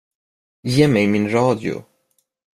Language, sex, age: Swedish, male, under 19